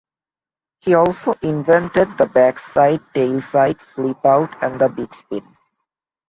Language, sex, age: English, male, 19-29